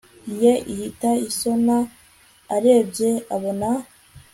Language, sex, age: Kinyarwanda, female, 19-29